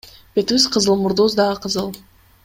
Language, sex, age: Kyrgyz, female, 19-29